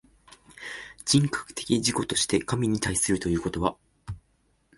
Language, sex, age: Japanese, male, 19-29